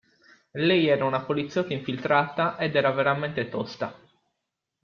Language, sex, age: Italian, male, 19-29